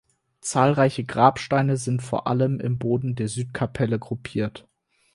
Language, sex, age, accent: German, male, 19-29, Deutschland Deutsch